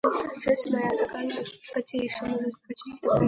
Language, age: Russian, under 19